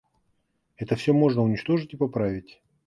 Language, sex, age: Russian, male, 40-49